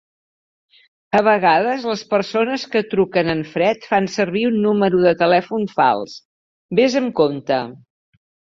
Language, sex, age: Catalan, female, 60-69